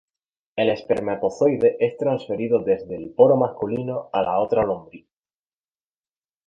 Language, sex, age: Spanish, male, 19-29